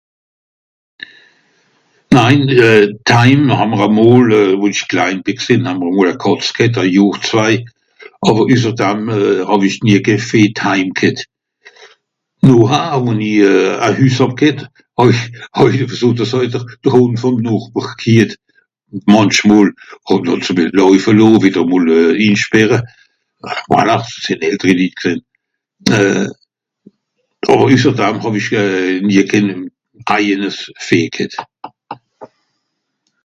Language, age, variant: Swiss German, 70-79, Nordniederàlemmànisch (Rishoffe, Zàwere, Bùsswìller, Hawenau, Brüemt, Stroossbùri, Molse, Dàmbàch, Schlettstàtt, Pfàlzbùri usw.)